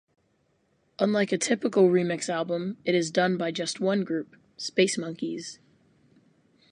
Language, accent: English, United States English